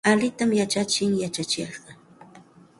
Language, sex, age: Santa Ana de Tusi Pasco Quechua, female, 40-49